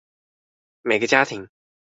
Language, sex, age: Chinese, male, 19-29